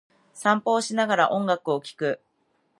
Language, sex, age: Japanese, female, 19-29